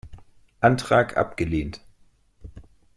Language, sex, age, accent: German, male, 30-39, Deutschland Deutsch